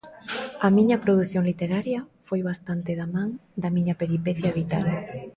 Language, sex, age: Galician, female, 40-49